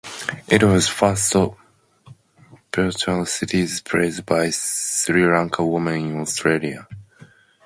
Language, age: English, 19-29